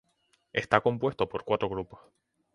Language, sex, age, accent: Spanish, male, 19-29, España: Islas Canarias